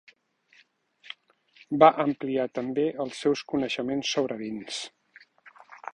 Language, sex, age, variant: Catalan, male, 50-59, Central